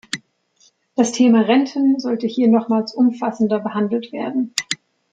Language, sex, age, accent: German, female, 19-29, Deutschland Deutsch